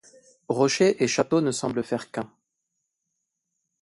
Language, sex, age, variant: French, male, 30-39, Français de métropole